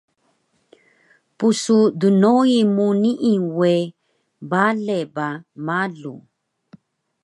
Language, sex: Taroko, female